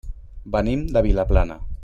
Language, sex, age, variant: Catalan, male, 40-49, Central